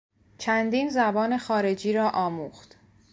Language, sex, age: Persian, female, 19-29